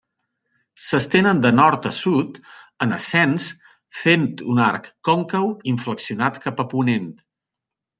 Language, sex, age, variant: Catalan, male, 50-59, Central